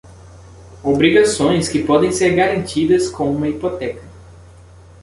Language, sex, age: Portuguese, male, 19-29